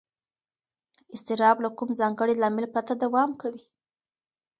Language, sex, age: Pashto, female, 19-29